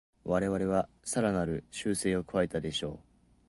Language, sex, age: Japanese, male, under 19